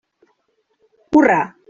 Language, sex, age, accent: Catalan, female, 50-59, valencià